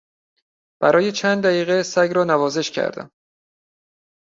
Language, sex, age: Persian, male, 40-49